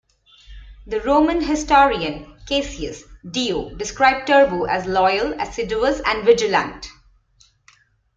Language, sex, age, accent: English, female, 40-49, India and South Asia (India, Pakistan, Sri Lanka)